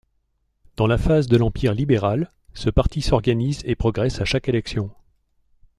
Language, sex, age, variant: French, male, 60-69, Français de métropole